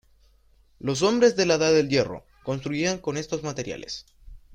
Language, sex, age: Spanish, male, 19-29